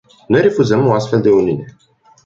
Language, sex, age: Romanian, male, 19-29